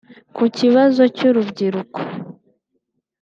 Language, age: Kinyarwanda, 19-29